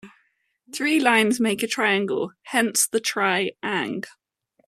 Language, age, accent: English, 19-29, England English